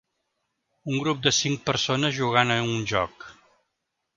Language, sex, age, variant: Catalan, male, 50-59, Central